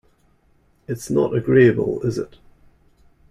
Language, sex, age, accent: English, male, 40-49, New Zealand English